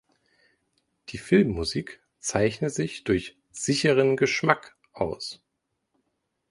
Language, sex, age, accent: German, male, 30-39, Deutschland Deutsch